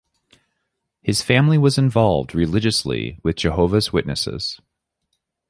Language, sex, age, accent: English, male, 30-39, United States English